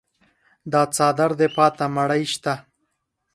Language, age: Pashto, under 19